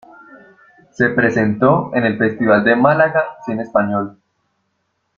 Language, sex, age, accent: Spanish, male, 19-29, Andino-Pacífico: Colombia, Perú, Ecuador, oeste de Bolivia y Venezuela andina